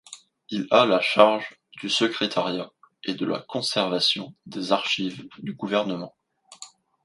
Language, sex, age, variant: French, male, 19-29, Français de métropole